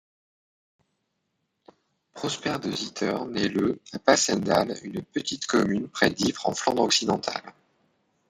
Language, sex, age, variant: French, male, 19-29, Français de métropole